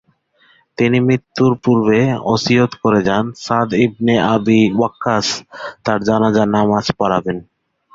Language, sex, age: Bengali, male, 19-29